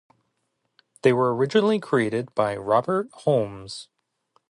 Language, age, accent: English, 30-39, United States English